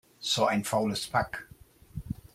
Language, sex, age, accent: German, male, 60-69, Deutschland Deutsch